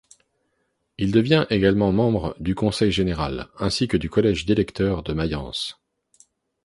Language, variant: French, Français de métropole